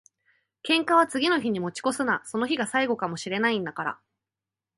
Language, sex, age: Japanese, female, 19-29